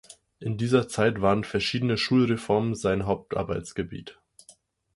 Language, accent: German, Deutschland Deutsch